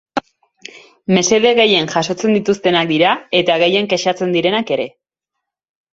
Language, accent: Basque, Erdialdekoa edo Nafarra (Gipuzkoa, Nafarroa)